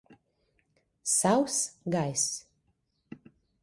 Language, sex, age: Latvian, female, 30-39